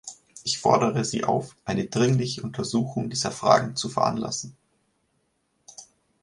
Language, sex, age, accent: German, male, 19-29, Deutschland Deutsch